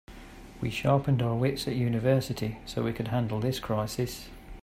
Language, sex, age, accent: English, male, 40-49, England English